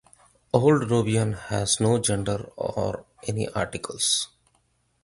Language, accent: English, India and South Asia (India, Pakistan, Sri Lanka)